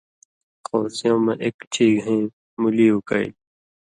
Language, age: Indus Kohistani, 30-39